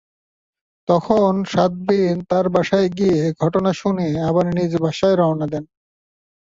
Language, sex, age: Bengali, male, 19-29